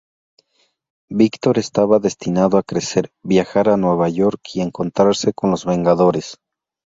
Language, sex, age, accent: Spanish, male, 19-29, México